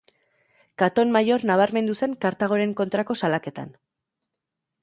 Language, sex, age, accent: Basque, female, 30-39, Erdialdekoa edo Nafarra (Gipuzkoa, Nafarroa)